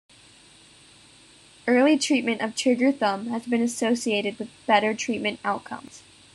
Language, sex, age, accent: English, female, under 19, United States English